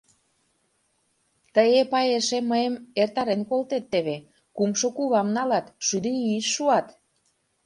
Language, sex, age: Mari, female, 30-39